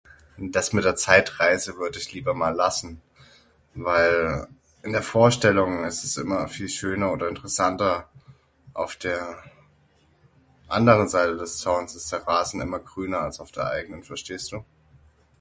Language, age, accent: German, 30-39, Deutschland Deutsch